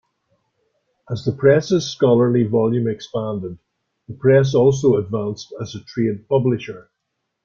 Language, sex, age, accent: English, male, 70-79, Irish English